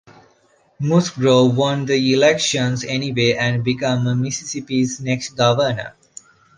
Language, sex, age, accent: English, male, 30-39, India and South Asia (India, Pakistan, Sri Lanka)